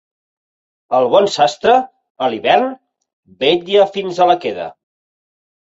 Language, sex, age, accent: Catalan, male, 40-49, Català central